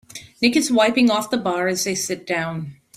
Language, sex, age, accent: English, female, 40-49, United States English